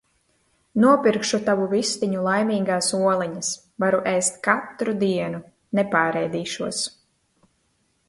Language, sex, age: Latvian, female, 19-29